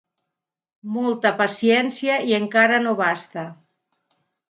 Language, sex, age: Catalan, female, 50-59